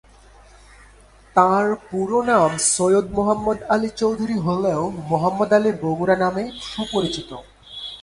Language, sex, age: Bengali, male, 19-29